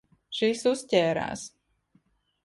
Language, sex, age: Latvian, female, 30-39